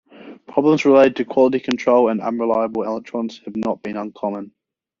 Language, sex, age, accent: English, male, 19-29, New Zealand English